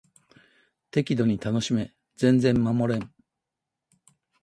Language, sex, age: Japanese, male, 70-79